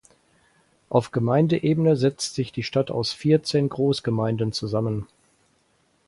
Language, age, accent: German, 60-69, Deutschland Deutsch